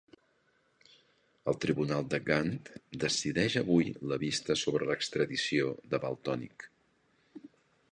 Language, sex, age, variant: Catalan, male, 60-69, Central